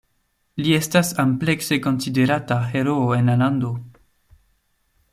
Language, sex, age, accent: Esperanto, male, 19-29, Internacia